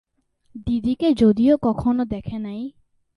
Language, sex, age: Bengali, male, under 19